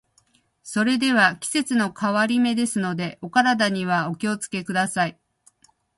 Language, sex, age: Japanese, female, 50-59